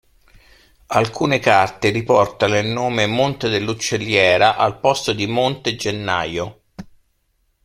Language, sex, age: Italian, male, 50-59